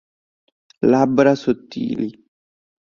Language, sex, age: Italian, male, 19-29